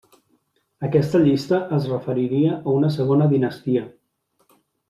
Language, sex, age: Catalan, male, 30-39